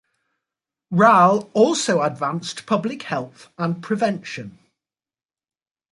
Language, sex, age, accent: English, male, 60-69, England English